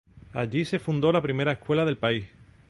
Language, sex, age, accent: Spanish, male, 40-49, España: Sur peninsular (Andalucia, Extremadura, Murcia)